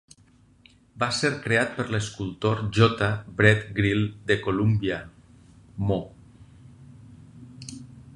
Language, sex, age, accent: Catalan, male, 40-49, valencià